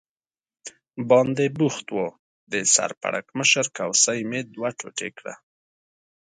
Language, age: Pashto, 30-39